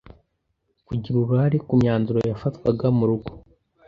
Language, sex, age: Kinyarwanda, male, under 19